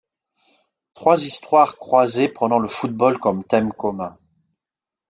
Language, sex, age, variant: French, male, 40-49, Français de métropole